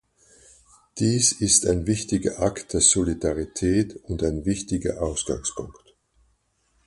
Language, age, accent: German, 70-79, Österreichisches Deutsch